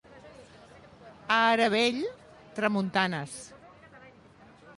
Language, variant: Catalan, Septentrional